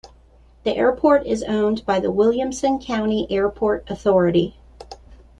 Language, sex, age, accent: English, female, 40-49, United States English